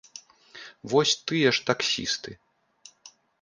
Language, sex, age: Belarusian, male, 30-39